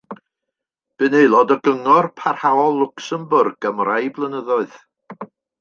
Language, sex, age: Welsh, male, 60-69